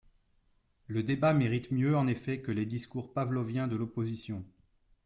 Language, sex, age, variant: French, male, 30-39, Français de métropole